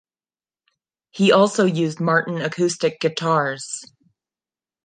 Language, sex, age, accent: English, female, 30-39, United States English